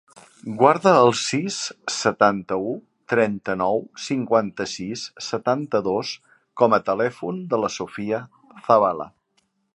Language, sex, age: Catalan, male, 50-59